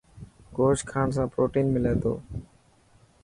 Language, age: Dhatki, 30-39